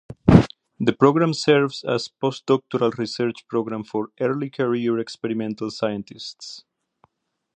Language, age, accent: English, 30-39, United States English